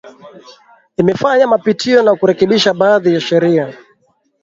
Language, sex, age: Swahili, male, 19-29